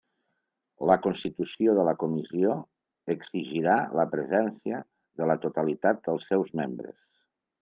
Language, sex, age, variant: Catalan, male, 60-69, Nord-Occidental